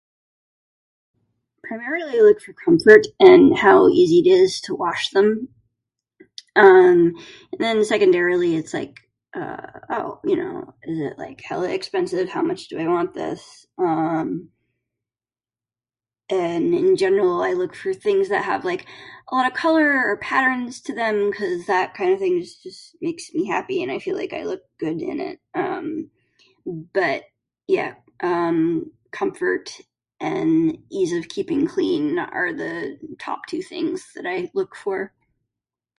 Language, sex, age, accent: English, female, 30-39, United States English